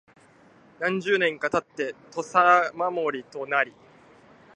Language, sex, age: Japanese, male, 19-29